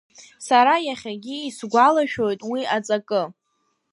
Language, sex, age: Abkhazian, female, under 19